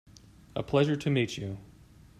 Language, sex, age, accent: English, male, 30-39, United States English